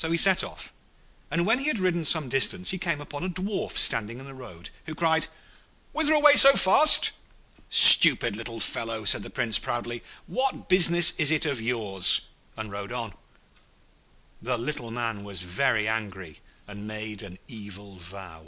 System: none